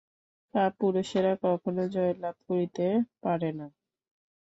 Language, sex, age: Bengali, female, 19-29